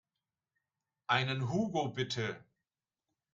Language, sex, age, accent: German, male, 60-69, Deutschland Deutsch